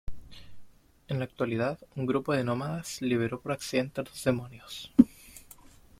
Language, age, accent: Spanish, 19-29, Chileno: Chile, Cuyo